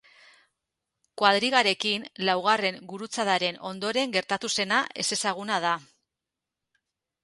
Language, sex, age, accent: Basque, female, 40-49, Mendebalekoa (Araba, Bizkaia, Gipuzkoako mendebaleko herri batzuk)